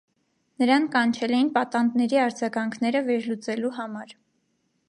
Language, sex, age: Armenian, female, 19-29